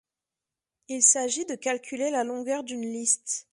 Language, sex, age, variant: French, female, 30-39, Français de métropole